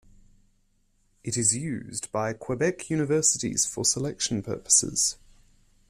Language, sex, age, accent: English, male, 19-29, Australian English